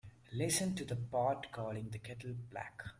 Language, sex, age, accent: English, male, 19-29, India and South Asia (India, Pakistan, Sri Lanka)